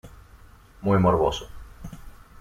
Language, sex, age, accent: Spanish, male, 19-29, Rioplatense: Argentina, Uruguay, este de Bolivia, Paraguay